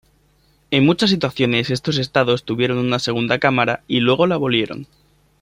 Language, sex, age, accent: Spanish, male, 19-29, España: Centro-Sur peninsular (Madrid, Toledo, Castilla-La Mancha)